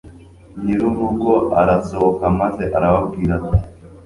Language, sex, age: Kinyarwanda, male, under 19